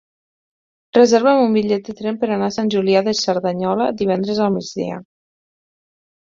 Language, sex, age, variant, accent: Catalan, female, 30-39, Nord-Occidental, Lleidatà